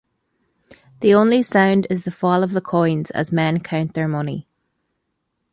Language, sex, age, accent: English, female, 30-39, Irish English